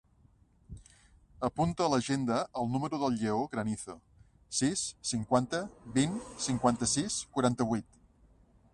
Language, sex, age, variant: Catalan, male, 50-59, Central